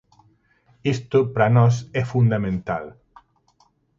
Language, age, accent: Galician, 40-49, Oriental (común en zona oriental)